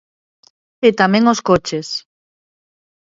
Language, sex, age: Galician, female, 30-39